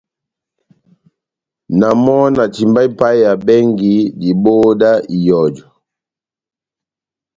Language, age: Batanga, 60-69